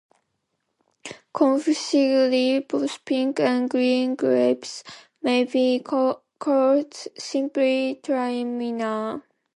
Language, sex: English, female